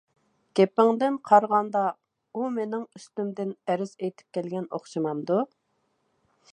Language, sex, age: Uyghur, female, 50-59